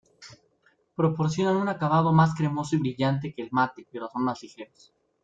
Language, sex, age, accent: Spanish, male, 19-29, México